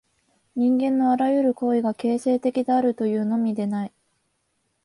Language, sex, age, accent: Japanese, female, 19-29, 関東